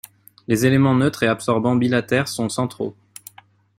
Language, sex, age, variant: French, male, 19-29, Français de métropole